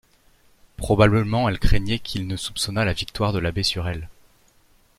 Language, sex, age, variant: French, male, 19-29, Français de métropole